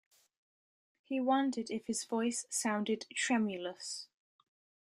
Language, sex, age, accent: English, female, 19-29, England English